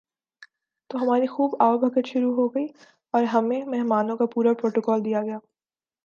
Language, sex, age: Urdu, female, 19-29